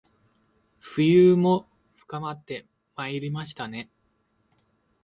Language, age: Japanese, 30-39